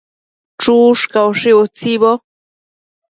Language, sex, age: Matsés, female, under 19